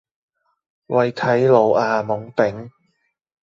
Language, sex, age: Cantonese, male, 30-39